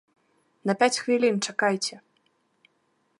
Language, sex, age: Belarusian, female, 19-29